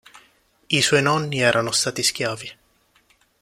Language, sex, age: Italian, male, under 19